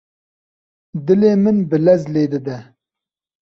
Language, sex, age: Kurdish, male, 19-29